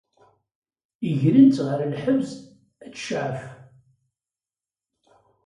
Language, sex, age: Kabyle, male, 70-79